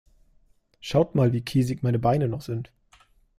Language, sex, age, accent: German, male, 30-39, Deutschland Deutsch